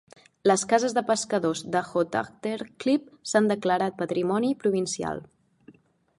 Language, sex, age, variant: Catalan, female, 19-29, Central